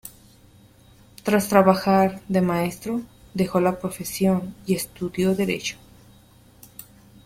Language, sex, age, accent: Spanish, female, 30-39, México